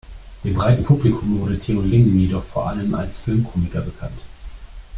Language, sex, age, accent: German, male, 30-39, Deutschland Deutsch